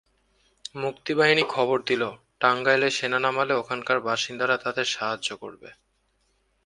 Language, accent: Bengali, শুদ্ধ